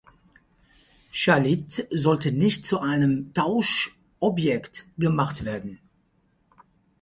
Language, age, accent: German, 50-59, Deutschland Deutsch